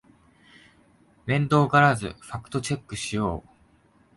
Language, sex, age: Japanese, male, 19-29